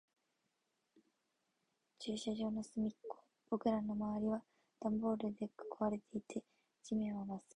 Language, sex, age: Japanese, female, 19-29